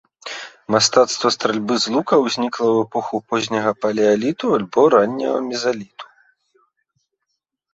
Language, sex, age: Belarusian, male, 30-39